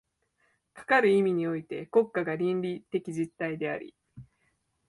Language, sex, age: Japanese, female, 19-29